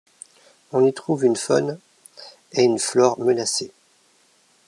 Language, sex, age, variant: French, male, 40-49, Français de métropole